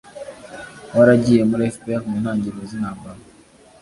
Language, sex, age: Kinyarwanda, male, 19-29